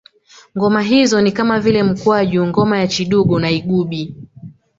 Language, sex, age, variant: Swahili, female, 19-29, Kiswahili Sanifu (EA)